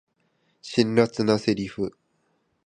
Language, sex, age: Japanese, male, 30-39